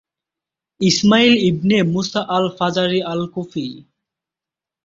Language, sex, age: Bengali, male, 19-29